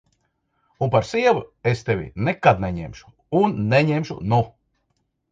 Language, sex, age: Latvian, male, 50-59